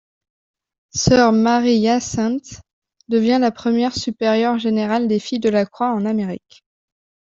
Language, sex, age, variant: French, female, 19-29, Français de métropole